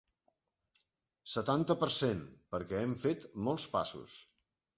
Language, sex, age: Catalan, male, 50-59